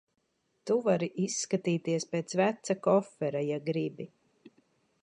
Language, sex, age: Latvian, female, 40-49